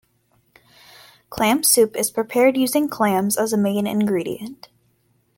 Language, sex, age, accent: English, female, under 19, United States English